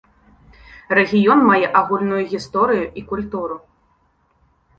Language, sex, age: Belarusian, female, 19-29